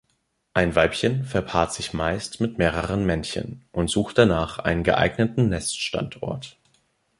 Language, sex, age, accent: German, male, 19-29, Deutschland Deutsch